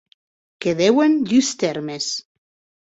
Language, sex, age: Occitan, female, 40-49